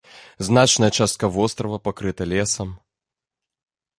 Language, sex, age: Belarusian, male, 30-39